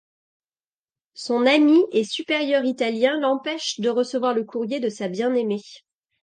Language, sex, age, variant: French, female, 40-49, Français de métropole